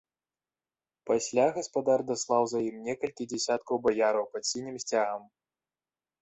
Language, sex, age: Belarusian, male, 19-29